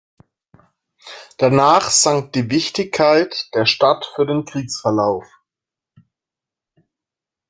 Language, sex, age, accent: German, male, 19-29, Deutschland Deutsch